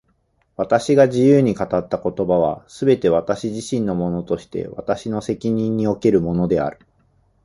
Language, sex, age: Japanese, male, 50-59